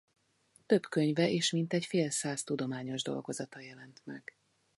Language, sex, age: Hungarian, female, 40-49